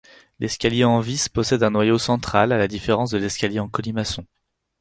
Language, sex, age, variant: French, male, 19-29, Français de métropole